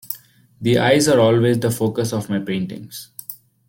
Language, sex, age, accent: English, male, 19-29, India and South Asia (India, Pakistan, Sri Lanka)